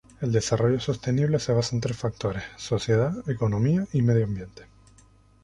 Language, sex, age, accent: Spanish, male, 19-29, España: Islas Canarias